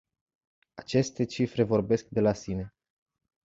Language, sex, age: Romanian, male, 19-29